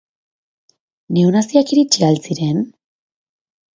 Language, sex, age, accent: Basque, female, 19-29, Erdialdekoa edo Nafarra (Gipuzkoa, Nafarroa)